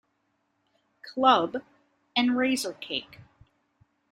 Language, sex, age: English, female, 50-59